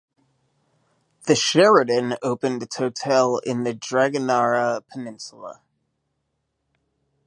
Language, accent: English, United States English